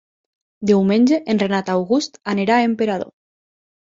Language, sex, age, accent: Catalan, female, 19-29, Lleidatà